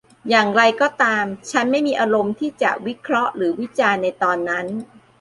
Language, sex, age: Thai, female, 40-49